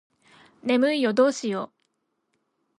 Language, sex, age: Japanese, female, 19-29